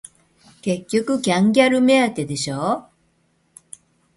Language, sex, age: Japanese, female, 70-79